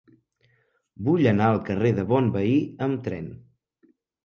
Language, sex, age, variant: Catalan, male, 19-29, Central